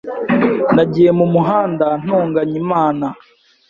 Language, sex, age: Kinyarwanda, female, 19-29